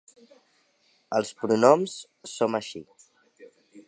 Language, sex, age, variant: Catalan, male, 19-29, Central